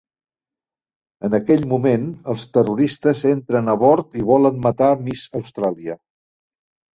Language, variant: Catalan, Central